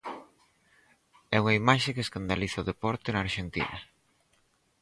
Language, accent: Galician, Normativo (estándar)